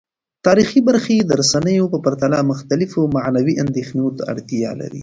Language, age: Pashto, 19-29